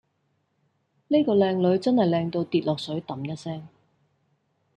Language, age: Cantonese, 30-39